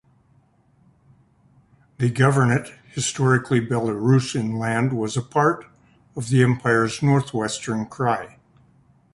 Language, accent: English, United States English